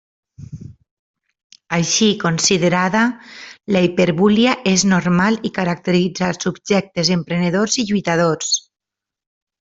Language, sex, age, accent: Catalan, female, 30-39, valencià